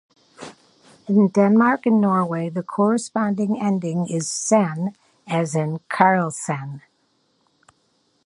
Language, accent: English, United States English